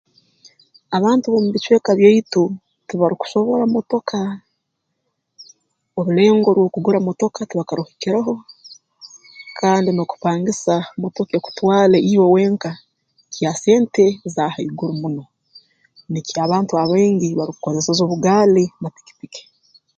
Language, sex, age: Tooro, female, 19-29